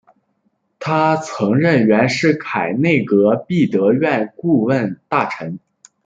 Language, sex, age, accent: Chinese, male, under 19, 出生地：黑龙江省